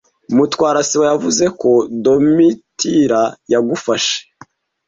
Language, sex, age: Kinyarwanda, male, 19-29